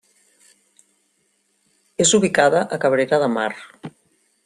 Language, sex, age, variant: Catalan, female, 50-59, Central